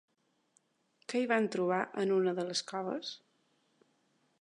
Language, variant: Catalan, Balear